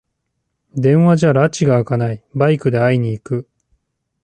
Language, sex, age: Japanese, male, 30-39